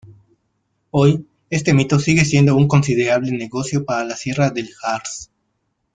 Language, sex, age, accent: Spanish, male, 19-29, México